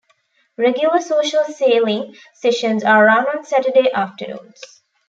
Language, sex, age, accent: English, female, 19-29, India and South Asia (India, Pakistan, Sri Lanka)